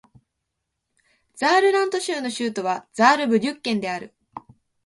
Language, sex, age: Japanese, female, 19-29